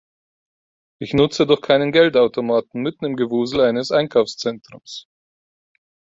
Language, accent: German, Deutschland Deutsch